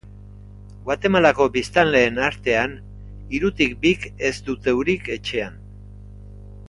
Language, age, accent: Basque, 60-69, Erdialdekoa edo Nafarra (Gipuzkoa, Nafarroa)